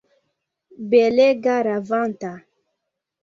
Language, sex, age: Esperanto, female, 19-29